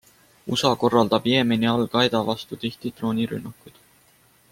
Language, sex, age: Estonian, male, 19-29